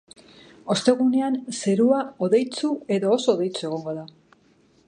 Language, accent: Basque, Mendebalekoa (Araba, Bizkaia, Gipuzkoako mendebaleko herri batzuk)